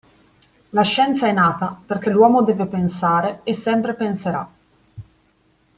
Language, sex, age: Italian, female, 30-39